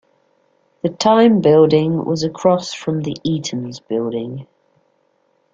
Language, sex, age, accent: English, female, 40-49, England English